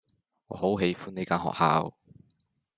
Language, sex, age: Cantonese, male, 19-29